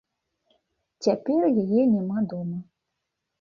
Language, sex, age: Belarusian, female, 30-39